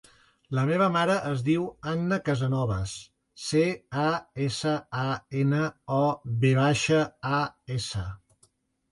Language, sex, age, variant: Catalan, male, 50-59, Central